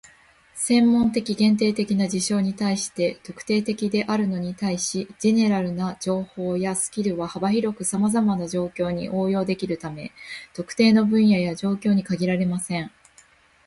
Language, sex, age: Japanese, female, 19-29